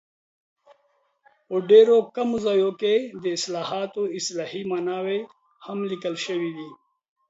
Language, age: Pashto, 50-59